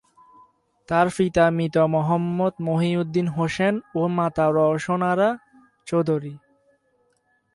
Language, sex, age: Bengali, male, 19-29